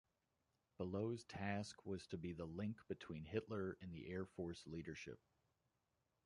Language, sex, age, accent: English, male, 30-39, United States English